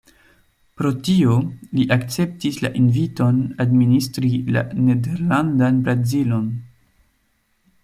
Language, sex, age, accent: Esperanto, male, 19-29, Internacia